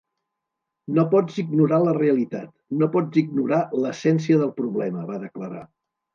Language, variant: Catalan, Central